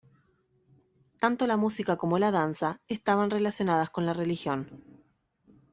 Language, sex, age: Spanish, female, 30-39